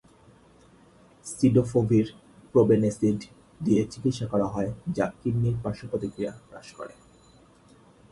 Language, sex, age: Bengali, male, 19-29